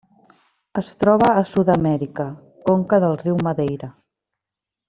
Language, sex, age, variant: Catalan, female, 19-29, Central